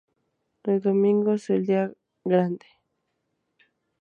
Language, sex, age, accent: Spanish, male, 19-29, México